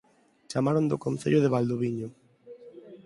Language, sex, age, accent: Galician, male, under 19, Neofalante